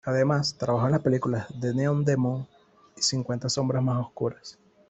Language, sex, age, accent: Spanish, male, 30-39, Caribe: Cuba, Venezuela, Puerto Rico, República Dominicana, Panamá, Colombia caribeña, México caribeño, Costa del golfo de México